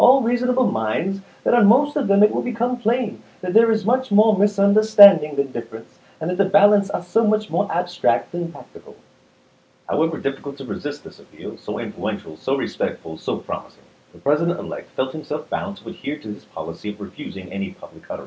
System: none